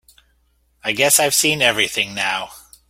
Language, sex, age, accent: English, male, 40-49, Canadian English